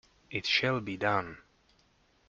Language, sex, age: English, male, 30-39